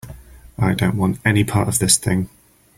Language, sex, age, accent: English, male, 40-49, England English